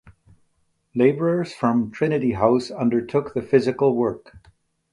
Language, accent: English, Canadian English